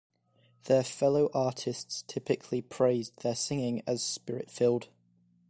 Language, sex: English, male